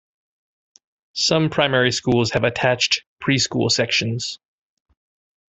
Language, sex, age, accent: English, male, 30-39, United States English